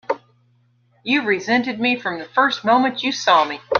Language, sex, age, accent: English, female, 50-59, United States English